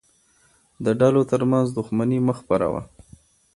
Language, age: Pashto, 30-39